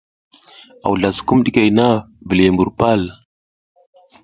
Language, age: South Giziga, 19-29